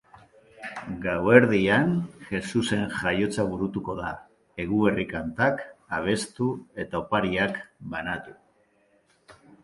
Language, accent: Basque, Mendebalekoa (Araba, Bizkaia, Gipuzkoako mendebaleko herri batzuk)